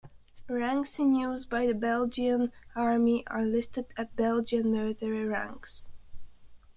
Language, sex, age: English, female, 19-29